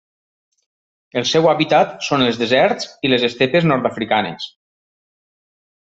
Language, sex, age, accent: Catalan, male, 40-49, valencià